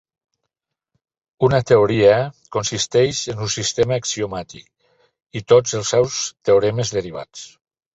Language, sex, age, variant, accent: Catalan, male, 70-79, Nord-Occidental, Lleidatà